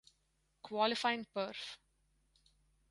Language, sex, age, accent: English, female, 19-29, India and South Asia (India, Pakistan, Sri Lanka)